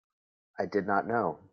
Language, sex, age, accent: English, male, 40-49, United States English